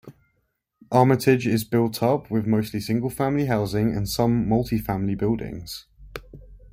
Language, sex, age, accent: English, male, 19-29, England English